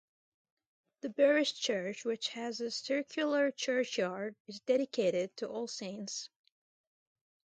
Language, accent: English, United States English